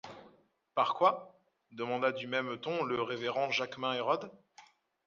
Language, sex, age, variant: French, male, 30-39, Français de métropole